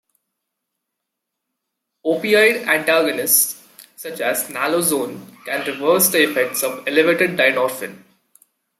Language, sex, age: English, male, 19-29